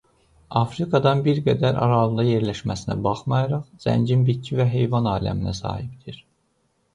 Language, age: Azerbaijani, 30-39